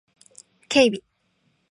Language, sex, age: Japanese, female, 19-29